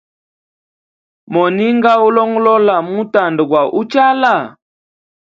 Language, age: Hemba, 19-29